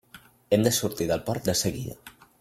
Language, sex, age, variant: Catalan, male, under 19, Central